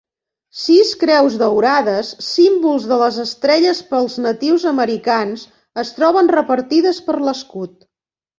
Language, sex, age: Catalan, female, 50-59